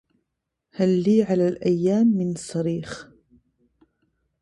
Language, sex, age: Arabic, female, 30-39